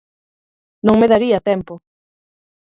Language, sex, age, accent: Galician, female, 30-39, Central (gheada)